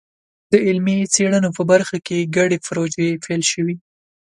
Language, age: Pashto, 19-29